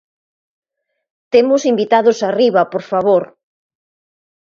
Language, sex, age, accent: Galician, female, 40-49, Normativo (estándar)